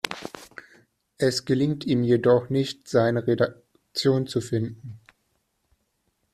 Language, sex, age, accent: German, male, 19-29, Deutschland Deutsch